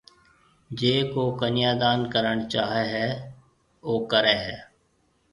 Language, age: Marwari (Pakistan), 30-39